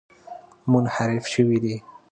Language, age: Pashto, 19-29